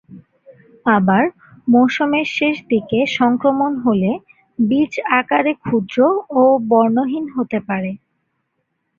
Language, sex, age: Bengali, female, 19-29